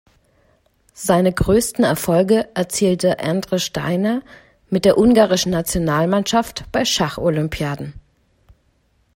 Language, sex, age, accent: German, female, 30-39, Deutschland Deutsch